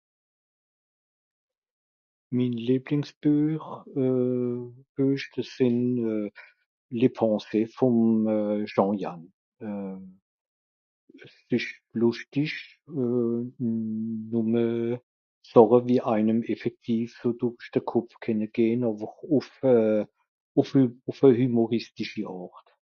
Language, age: Swiss German, 60-69